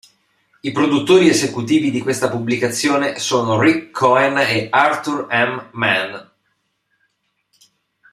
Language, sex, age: Italian, male, 30-39